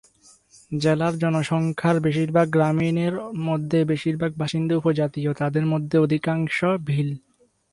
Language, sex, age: Bengali, male, 19-29